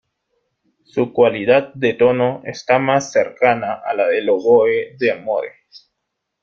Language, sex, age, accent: Spanish, male, 19-29, Andino-Pacífico: Colombia, Perú, Ecuador, oeste de Bolivia y Venezuela andina